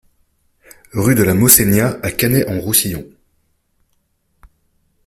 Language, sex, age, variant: French, male, 19-29, Français de métropole